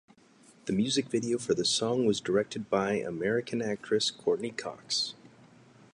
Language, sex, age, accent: English, male, 30-39, United States English